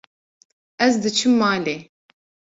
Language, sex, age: Kurdish, female, 19-29